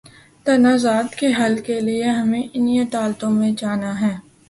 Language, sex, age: Urdu, female, 19-29